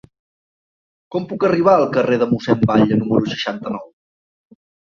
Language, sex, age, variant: Catalan, male, 30-39, Central